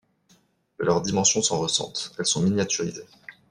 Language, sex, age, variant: French, male, 30-39, Français de métropole